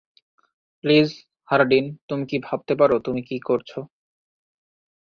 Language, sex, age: Bengali, male, 19-29